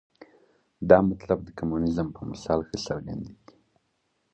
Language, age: Pashto, 19-29